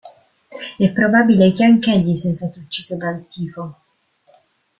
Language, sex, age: Italian, female, 19-29